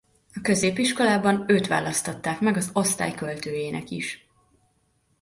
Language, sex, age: Hungarian, female, 19-29